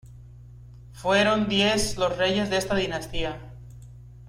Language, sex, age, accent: Spanish, male, 19-29, México